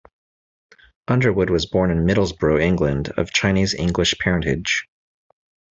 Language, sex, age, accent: English, male, 30-39, United States English